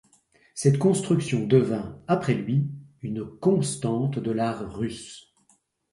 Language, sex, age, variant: French, male, 60-69, Français de métropole